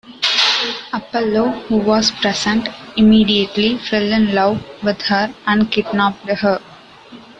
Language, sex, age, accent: English, female, 19-29, United States English